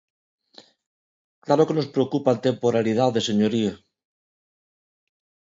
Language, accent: Galician, Neofalante